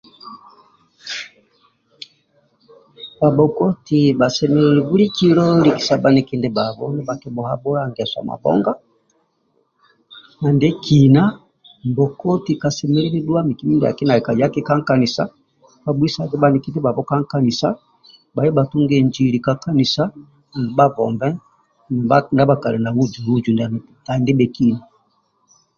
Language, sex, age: Amba (Uganda), male, 60-69